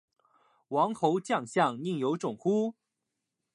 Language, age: Chinese, 19-29